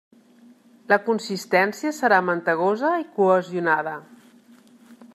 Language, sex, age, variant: Catalan, female, 40-49, Central